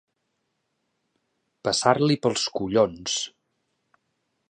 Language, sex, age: Catalan, male, 40-49